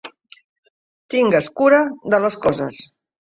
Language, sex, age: Catalan, female, 50-59